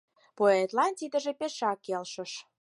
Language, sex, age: Mari, female, 19-29